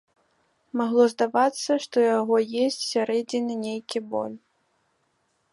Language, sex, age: Belarusian, female, 19-29